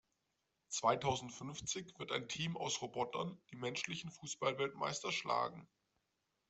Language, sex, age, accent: German, male, 19-29, Deutschland Deutsch